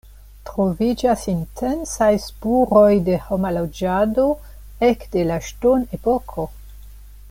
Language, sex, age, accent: Esperanto, female, 60-69, Internacia